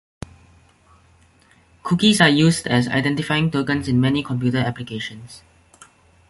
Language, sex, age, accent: English, male, under 19, Singaporean English